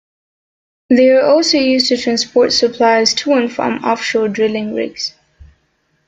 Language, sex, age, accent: English, female, 19-29, United States English